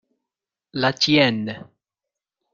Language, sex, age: French, male, 19-29